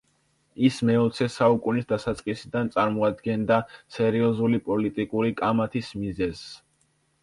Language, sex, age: Georgian, male, under 19